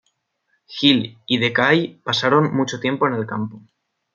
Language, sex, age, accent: Spanish, male, 19-29, España: Norte peninsular (Asturias, Castilla y León, Cantabria, País Vasco, Navarra, Aragón, La Rioja, Guadalajara, Cuenca)